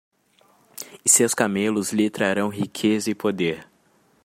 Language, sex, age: Portuguese, male, 19-29